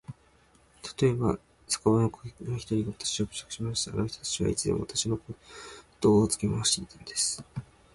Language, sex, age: Japanese, male, 19-29